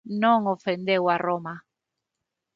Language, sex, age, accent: Galician, female, 40-49, Normativo (estándar); Neofalante